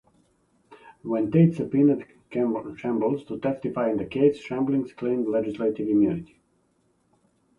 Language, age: English, 40-49